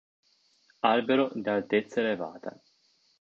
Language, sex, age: Italian, male, 30-39